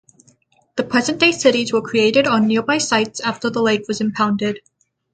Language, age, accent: English, under 19, United States English